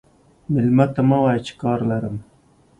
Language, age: Pashto, 30-39